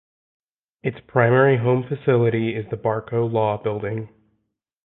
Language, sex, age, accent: English, male, 19-29, United States English